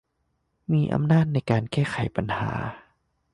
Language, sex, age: Thai, male, 19-29